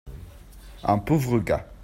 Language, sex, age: French, male, under 19